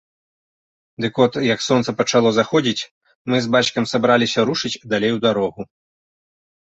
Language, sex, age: Belarusian, male, 30-39